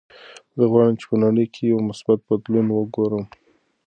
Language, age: Pashto, 30-39